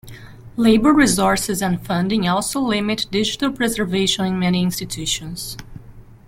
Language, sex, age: English, female, 40-49